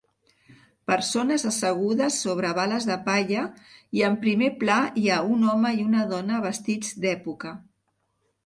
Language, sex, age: Catalan, female, 60-69